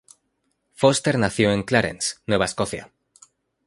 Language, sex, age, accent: Spanish, male, 19-29, España: Centro-Sur peninsular (Madrid, Toledo, Castilla-La Mancha)